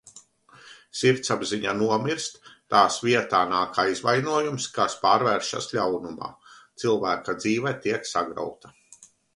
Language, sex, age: Latvian, male, 40-49